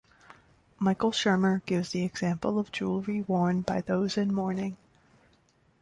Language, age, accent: English, 30-39, United States English